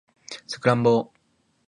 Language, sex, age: Japanese, male, 19-29